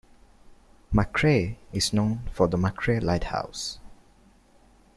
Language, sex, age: English, male, 19-29